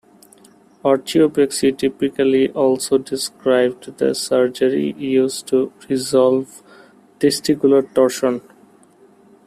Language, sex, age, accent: English, male, 19-29, India and South Asia (India, Pakistan, Sri Lanka)